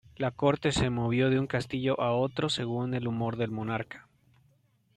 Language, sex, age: Spanish, male, 30-39